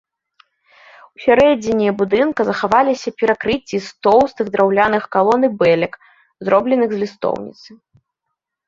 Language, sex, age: Belarusian, female, 19-29